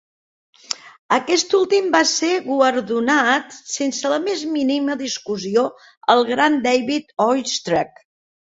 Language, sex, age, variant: Catalan, female, 60-69, Central